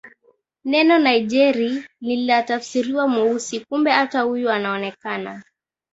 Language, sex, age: Swahili, female, 19-29